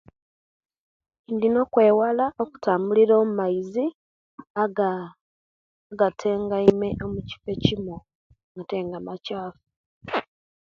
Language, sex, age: Kenyi, female, 19-29